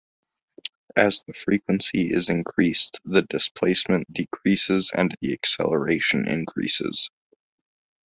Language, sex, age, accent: English, male, 19-29, United States English